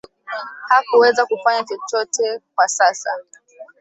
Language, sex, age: Swahili, female, 19-29